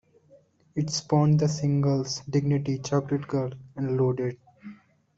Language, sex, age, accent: English, male, under 19, India and South Asia (India, Pakistan, Sri Lanka)